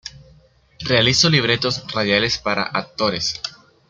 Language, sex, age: Spanish, male, under 19